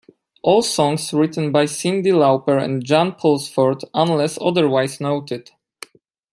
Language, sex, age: English, male, 19-29